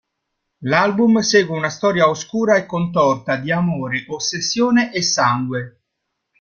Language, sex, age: Italian, male, 40-49